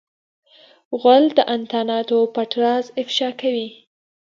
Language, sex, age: Pashto, female, 19-29